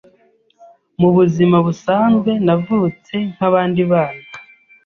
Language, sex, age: Kinyarwanda, male, 30-39